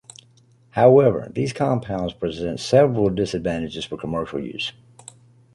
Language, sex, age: English, male, 50-59